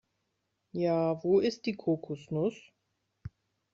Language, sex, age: German, female, 30-39